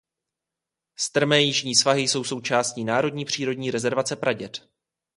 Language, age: Czech, 19-29